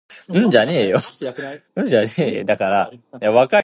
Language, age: English, 19-29